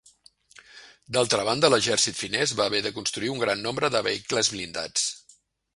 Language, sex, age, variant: Catalan, male, 50-59, Central